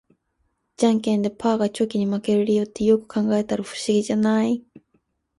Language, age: Japanese, 19-29